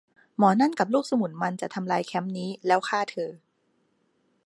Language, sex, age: Thai, female, 30-39